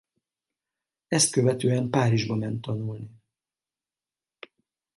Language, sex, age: Hungarian, male, 50-59